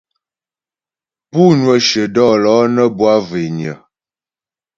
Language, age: Ghomala, 19-29